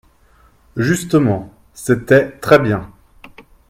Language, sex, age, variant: French, male, 19-29, Français de métropole